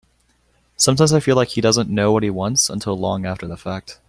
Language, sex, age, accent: English, male, 19-29, United States English